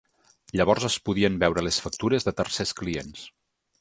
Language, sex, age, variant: Catalan, male, 30-39, Nord-Occidental